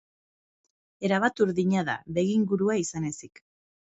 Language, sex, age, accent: Basque, female, 30-39, Erdialdekoa edo Nafarra (Gipuzkoa, Nafarroa)